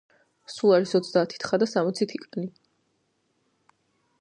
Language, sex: Georgian, female